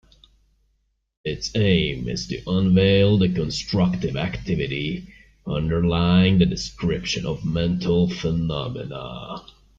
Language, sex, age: English, male, 19-29